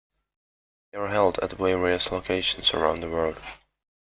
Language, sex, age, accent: English, male, 19-29, United States English